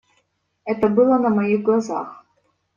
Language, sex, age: Russian, female, 19-29